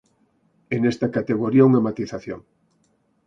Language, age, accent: Galician, 50-59, Central (gheada)